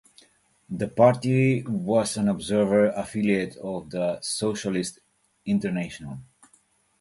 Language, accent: English, United States English